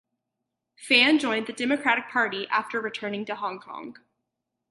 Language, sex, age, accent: English, female, under 19, United States English